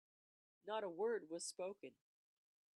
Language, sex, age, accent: English, female, 60-69, United States English